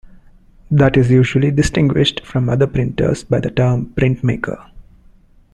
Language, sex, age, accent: English, male, 19-29, India and South Asia (India, Pakistan, Sri Lanka)